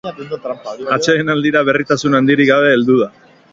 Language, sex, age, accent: Basque, male, 30-39, Erdialdekoa edo Nafarra (Gipuzkoa, Nafarroa)